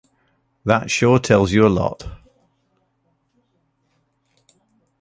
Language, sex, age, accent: English, male, 40-49, England English